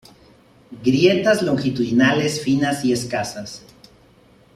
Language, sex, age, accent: Spanish, male, 30-39, México